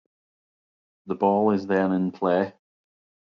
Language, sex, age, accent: English, male, 40-49, Northern Irish